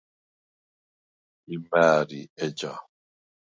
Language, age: Svan, 30-39